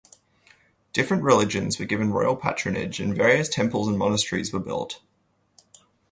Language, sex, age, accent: English, male, 19-29, Australian English